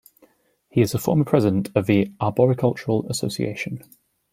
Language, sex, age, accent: English, male, 19-29, England English